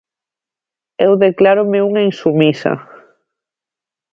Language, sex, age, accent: Galician, female, 30-39, Normativo (estándar)